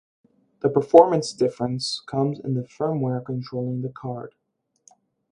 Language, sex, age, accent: English, male, 19-29, United States English